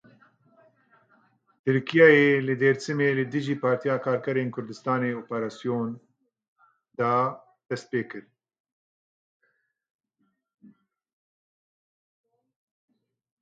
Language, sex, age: Kurdish, male, 50-59